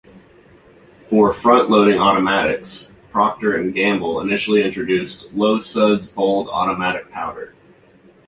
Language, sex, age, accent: English, male, 19-29, United States English